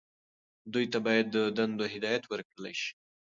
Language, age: Pashto, 19-29